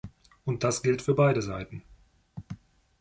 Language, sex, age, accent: German, male, 30-39, Deutschland Deutsch